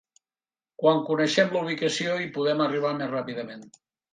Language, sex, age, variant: Catalan, male, 60-69, Nord-Occidental